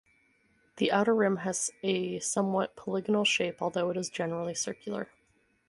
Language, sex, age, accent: English, female, 30-39, United States English